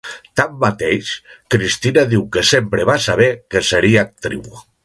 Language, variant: Catalan, Nord-Occidental